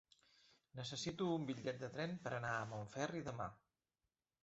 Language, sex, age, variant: Catalan, male, 50-59, Central